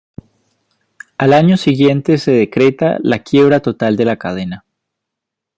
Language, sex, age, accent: Spanish, male, 19-29, Andino-Pacífico: Colombia, Perú, Ecuador, oeste de Bolivia y Venezuela andina